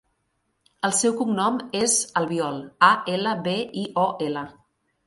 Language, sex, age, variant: Catalan, female, 40-49, Central